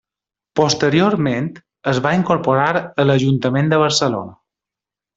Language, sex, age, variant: Catalan, male, 30-39, Balear